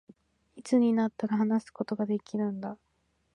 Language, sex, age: Japanese, female, 19-29